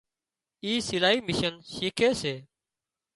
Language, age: Wadiyara Koli, 30-39